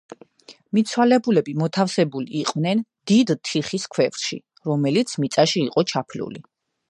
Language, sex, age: Georgian, female, 30-39